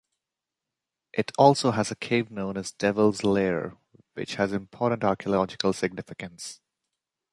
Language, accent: English, India and South Asia (India, Pakistan, Sri Lanka)